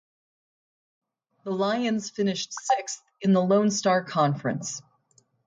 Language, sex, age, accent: English, female, 30-39, United States English